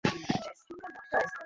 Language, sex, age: Bengali, male, 19-29